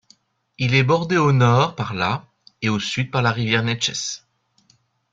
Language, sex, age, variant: French, male, 40-49, Français de métropole